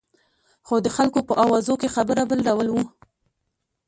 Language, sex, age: Pashto, female, 19-29